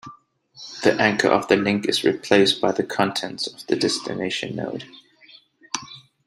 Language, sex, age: English, male, 30-39